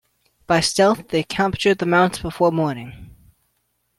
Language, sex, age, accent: English, male, 19-29, United States English